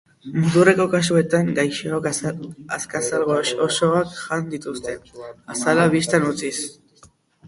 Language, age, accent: Basque, 19-29, Erdialdekoa edo Nafarra (Gipuzkoa, Nafarroa)